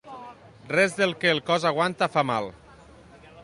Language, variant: Catalan, Central